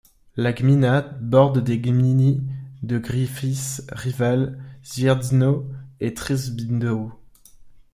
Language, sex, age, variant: French, male, 19-29, Français de métropole